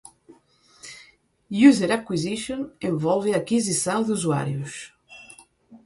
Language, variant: Portuguese, Portuguese (Portugal)